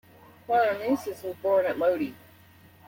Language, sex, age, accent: English, female, 40-49, United States English